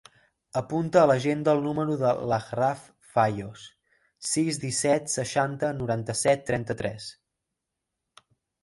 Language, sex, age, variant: Catalan, male, 19-29, Central